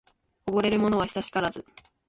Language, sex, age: Japanese, female, under 19